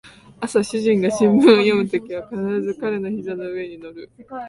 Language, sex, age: Japanese, female, 19-29